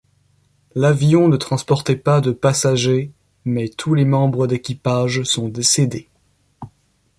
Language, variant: French, Français de métropole